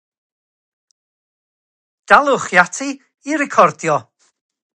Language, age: Welsh, 60-69